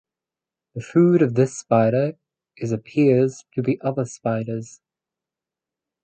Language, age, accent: English, under 19, Australian English